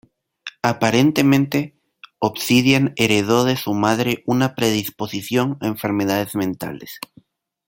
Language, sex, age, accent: Spanish, male, 19-29, América central